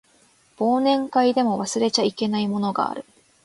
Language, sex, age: Japanese, female, 19-29